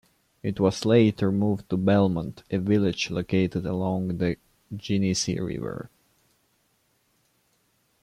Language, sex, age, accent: English, male, 19-29, England English